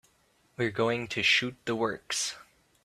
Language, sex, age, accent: English, male, 19-29, United States English